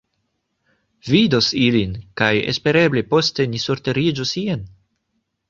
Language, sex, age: Esperanto, male, 19-29